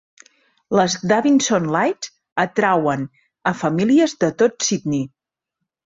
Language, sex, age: Catalan, female, 40-49